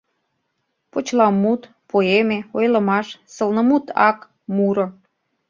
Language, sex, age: Mari, female, 40-49